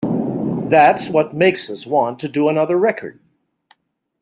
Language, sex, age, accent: English, male, 70-79, Filipino